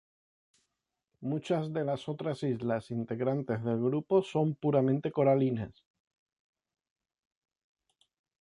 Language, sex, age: Spanish, male, 40-49